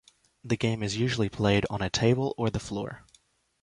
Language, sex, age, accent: English, male, 19-29, United States English